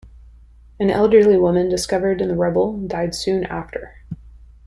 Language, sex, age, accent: English, female, 30-39, United States English